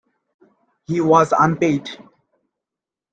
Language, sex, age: English, male, 19-29